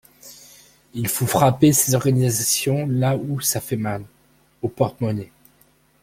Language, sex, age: French, male, 40-49